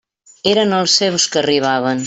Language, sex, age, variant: Catalan, female, 60-69, Central